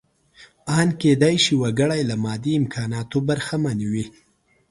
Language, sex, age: Pashto, male, 19-29